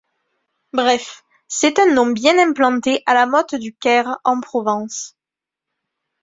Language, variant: French, Français de métropole